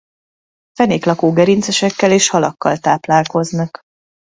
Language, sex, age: Hungarian, female, 30-39